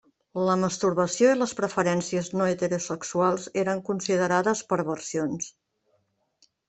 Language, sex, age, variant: Catalan, female, 40-49, Central